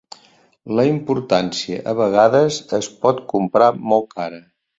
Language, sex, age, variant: Catalan, male, 60-69, Central